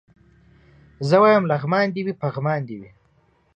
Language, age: Pashto, 19-29